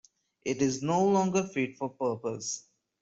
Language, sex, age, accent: English, male, 19-29, India and South Asia (India, Pakistan, Sri Lanka)